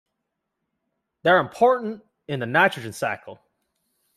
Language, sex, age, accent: English, male, 19-29, United States English